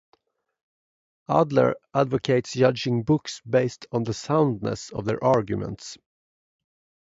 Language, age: English, 40-49